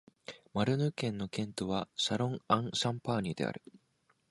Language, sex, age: Japanese, male, 19-29